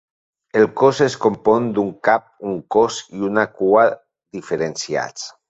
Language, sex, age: Catalan, male, 40-49